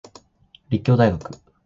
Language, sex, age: Japanese, male, 19-29